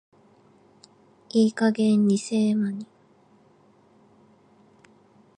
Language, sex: Japanese, female